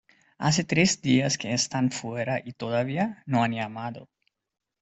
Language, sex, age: Spanish, male, 19-29